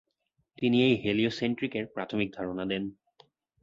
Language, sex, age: Bengali, male, 19-29